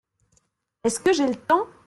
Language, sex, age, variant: French, female, 19-29, Français de métropole